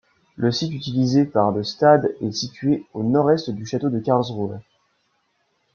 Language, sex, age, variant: French, male, 19-29, Français de métropole